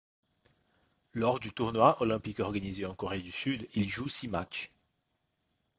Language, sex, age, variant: French, male, 19-29, Français de métropole